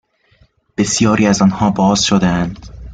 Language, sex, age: Persian, male, 19-29